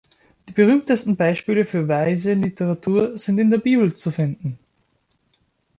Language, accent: German, Österreichisches Deutsch